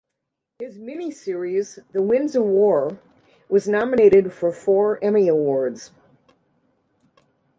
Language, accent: English, United States English